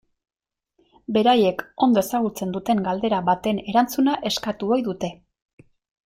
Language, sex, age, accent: Basque, female, 40-49, Erdialdekoa edo Nafarra (Gipuzkoa, Nafarroa)